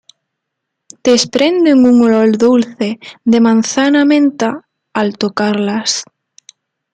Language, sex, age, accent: Spanish, female, 19-29, España: Sur peninsular (Andalucia, Extremadura, Murcia)